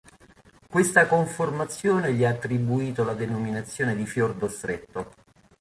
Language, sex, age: Italian, male, 50-59